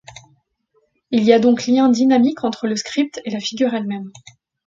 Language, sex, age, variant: French, female, 40-49, Français de métropole